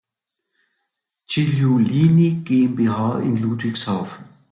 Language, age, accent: German, 70-79, Deutschland Deutsch